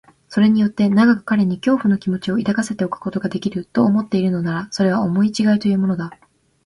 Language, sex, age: Japanese, female, 19-29